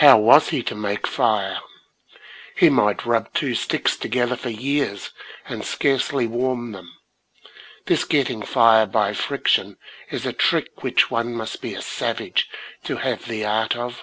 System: none